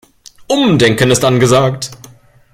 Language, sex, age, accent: German, male, 19-29, Deutschland Deutsch